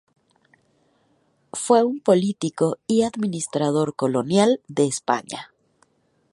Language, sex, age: Spanish, female, 30-39